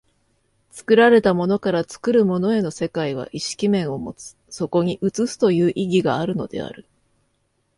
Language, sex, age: Japanese, female, 40-49